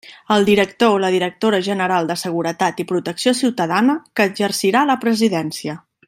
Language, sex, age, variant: Catalan, female, 19-29, Central